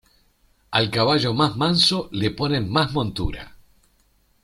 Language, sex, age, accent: Spanish, male, 50-59, Rioplatense: Argentina, Uruguay, este de Bolivia, Paraguay